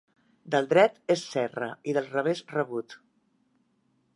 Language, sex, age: Catalan, female, 60-69